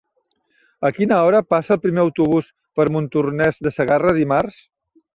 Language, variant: Catalan, Central